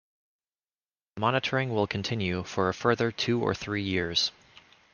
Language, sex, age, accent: English, male, 30-39, United States English